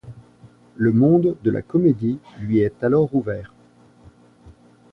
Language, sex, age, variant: French, male, 50-59, Français de métropole